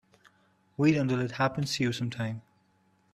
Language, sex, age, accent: English, male, 19-29, India and South Asia (India, Pakistan, Sri Lanka)